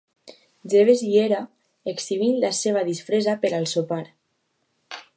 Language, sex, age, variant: Catalan, female, under 19, Alacantí